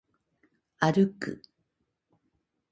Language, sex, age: Japanese, female, 60-69